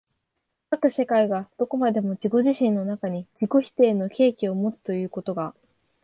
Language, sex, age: Japanese, female, under 19